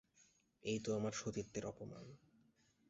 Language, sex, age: Bengali, male, 19-29